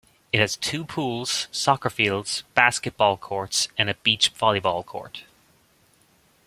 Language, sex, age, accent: English, male, 30-39, Irish English